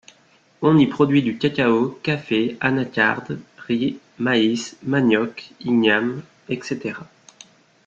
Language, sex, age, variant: French, male, 30-39, Français de métropole